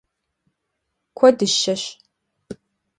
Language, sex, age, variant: Kabardian, female, 30-39, Адыгэбзэ (Къэбэрдей, Кирил, псоми зэдай)